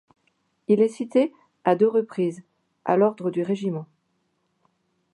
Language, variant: French, Français de métropole